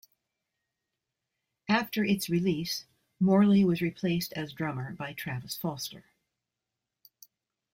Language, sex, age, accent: English, female, 60-69, United States English